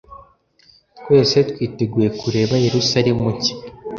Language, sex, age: Kinyarwanda, male, under 19